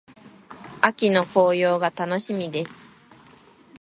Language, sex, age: Japanese, female, 19-29